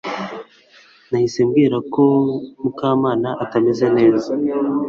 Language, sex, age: Kinyarwanda, female, under 19